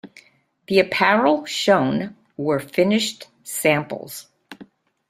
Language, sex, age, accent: English, female, 70-79, United States English